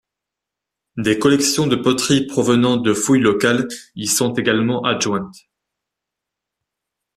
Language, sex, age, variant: French, male, 19-29, Français de métropole